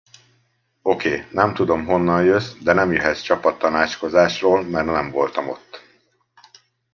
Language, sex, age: Hungarian, male, 50-59